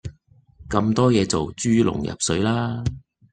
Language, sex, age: Cantonese, male, 40-49